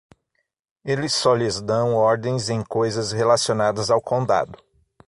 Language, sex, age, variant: Portuguese, male, 40-49, Portuguese (Brasil)